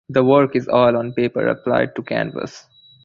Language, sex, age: English, male, 19-29